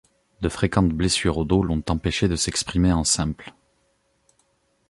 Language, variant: French, Français de métropole